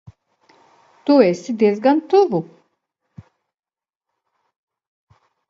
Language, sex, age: Latvian, female, 50-59